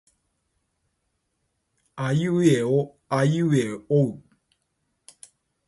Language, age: Japanese, 40-49